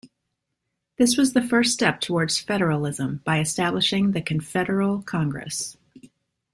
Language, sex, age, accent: English, female, 30-39, United States English